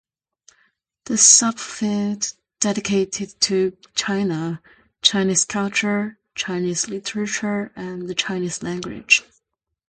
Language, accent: English, Singaporean English